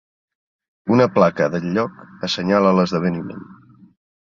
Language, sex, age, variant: Catalan, male, 50-59, Central